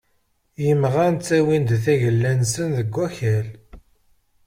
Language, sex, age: Kabyle, male, 30-39